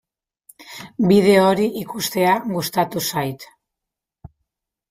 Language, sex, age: Basque, female, 30-39